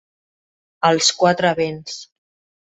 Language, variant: Catalan, Central